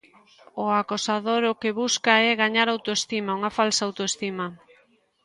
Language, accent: Galician, Normativo (estándar)